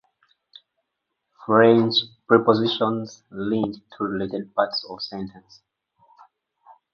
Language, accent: English, United States English